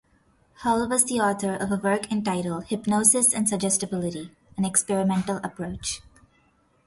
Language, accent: English, India and South Asia (India, Pakistan, Sri Lanka)